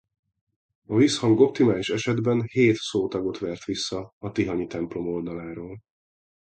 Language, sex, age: Hungarian, male, 40-49